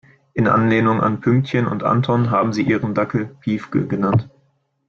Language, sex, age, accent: German, male, 19-29, Deutschland Deutsch